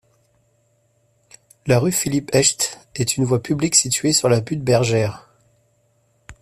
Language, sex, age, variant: French, male, 30-39, Français de métropole